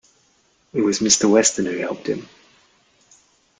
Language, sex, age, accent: English, male, 30-39, Australian English